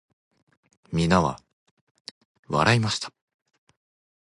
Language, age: Japanese, 19-29